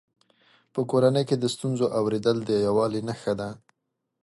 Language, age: Pashto, 19-29